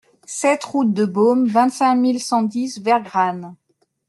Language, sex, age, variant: French, female, 30-39, Français de métropole